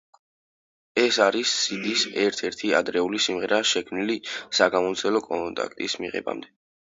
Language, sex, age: Georgian, male, 19-29